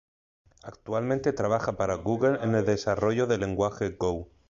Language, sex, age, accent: Spanish, male, 19-29, España: Sur peninsular (Andalucia, Extremadura, Murcia)